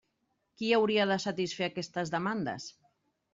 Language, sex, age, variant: Catalan, female, 40-49, Central